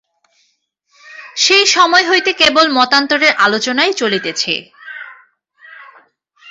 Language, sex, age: Bengali, female, 19-29